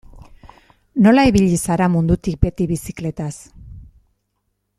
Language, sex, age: Basque, female, 50-59